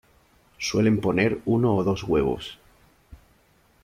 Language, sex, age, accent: Spanish, male, 30-39, España: Sur peninsular (Andalucia, Extremadura, Murcia)